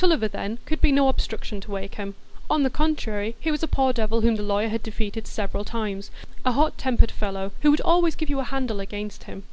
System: none